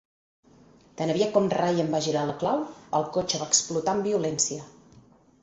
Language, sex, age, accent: Catalan, female, 30-39, Garrotxi